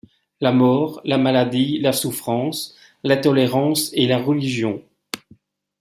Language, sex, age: French, male, 50-59